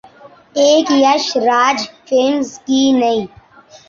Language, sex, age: Urdu, male, 40-49